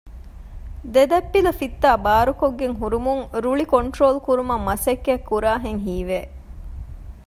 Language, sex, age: Divehi, female, 30-39